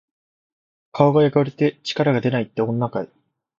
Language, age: Japanese, 19-29